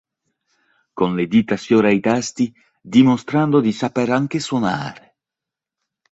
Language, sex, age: Italian, male, 30-39